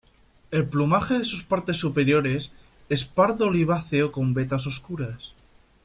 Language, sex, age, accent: Spanish, male, 19-29, España: Centro-Sur peninsular (Madrid, Toledo, Castilla-La Mancha)